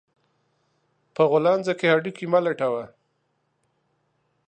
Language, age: Pashto, 40-49